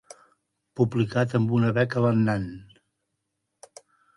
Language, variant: Catalan, Central